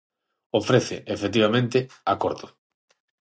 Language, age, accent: Galician, 30-39, Central (gheada); Normativo (estándar); Neofalante